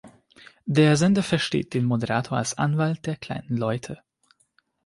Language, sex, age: German, male, 19-29